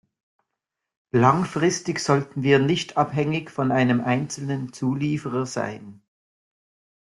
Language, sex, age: German, male, 40-49